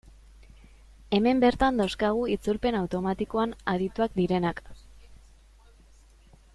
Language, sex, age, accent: Basque, female, 19-29, Mendebalekoa (Araba, Bizkaia, Gipuzkoako mendebaleko herri batzuk)